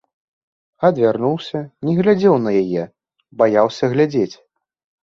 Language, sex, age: Belarusian, male, under 19